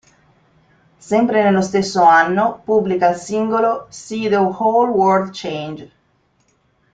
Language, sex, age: Italian, female, 40-49